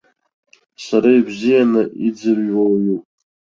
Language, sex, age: Abkhazian, male, 19-29